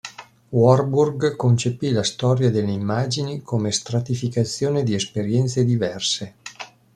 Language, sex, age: Italian, male, 50-59